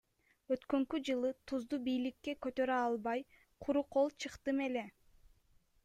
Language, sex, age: Kyrgyz, female, 19-29